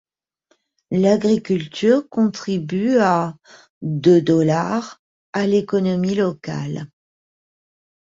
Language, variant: French, Français de métropole